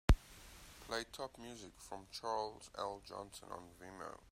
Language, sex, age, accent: English, male, 19-29, Southern African (South Africa, Zimbabwe, Namibia)